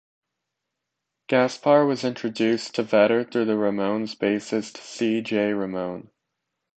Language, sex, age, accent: English, male, under 19, United States English